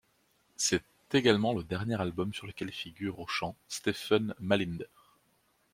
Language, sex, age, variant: French, male, 19-29, Français de métropole